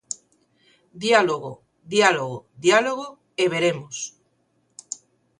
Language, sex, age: Galician, female, 50-59